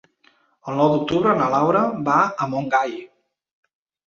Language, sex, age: Catalan, male, 40-49